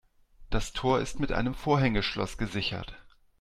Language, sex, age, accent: German, male, 40-49, Deutschland Deutsch